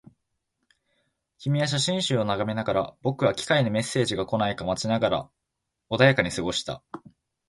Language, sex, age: Japanese, male, 19-29